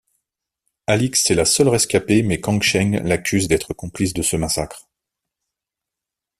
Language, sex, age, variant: French, male, 40-49, Français de métropole